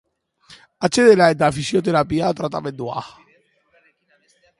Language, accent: Basque, Mendebalekoa (Araba, Bizkaia, Gipuzkoako mendebaleko herri batzuk)